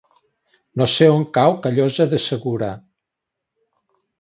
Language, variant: Catalan, Nord-Occidental